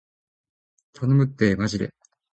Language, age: Japanese, 50-59